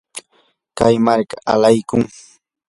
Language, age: Yanahuanca Pasco Quechua, 19-29